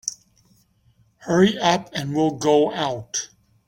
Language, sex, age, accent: English, male, 50-59, United States English